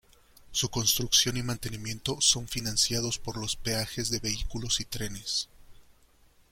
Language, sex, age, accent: Spanish, male, 30-39, México